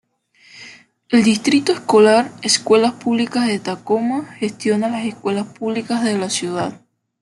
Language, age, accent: Spanish, 19-29, Caribe: Cuba, Venezuela, Puerto Rico, República Dominicana, Panamá, Colombia caribeña, México caribeño, Costa del golfo de México